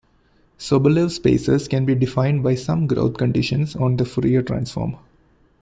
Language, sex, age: English, male, 19-29